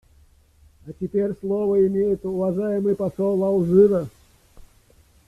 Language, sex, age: Russian, male, 40-49